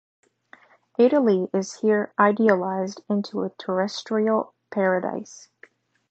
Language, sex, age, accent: English, female, 19-29, United States English